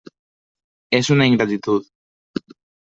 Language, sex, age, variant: Catalan, male, under 19, Central